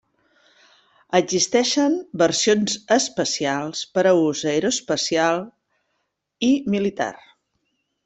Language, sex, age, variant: Catalan, female, 50-59, Central